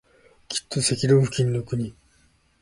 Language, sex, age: Japanese, male, 19-29